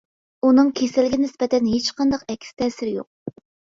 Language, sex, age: Uyghur, female, under 19